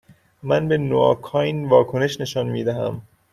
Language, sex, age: Persian, male, 30-39